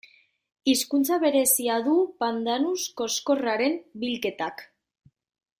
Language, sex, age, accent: Basque, female, 19-29, Mendebalekoa (Araba, Bizkaia, Gipuzkoako mendebaleko herri batzuk)